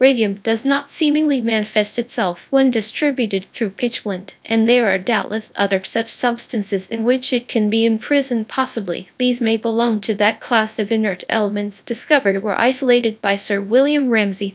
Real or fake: fake